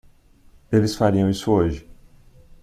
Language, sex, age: Portuguese, male, 19-29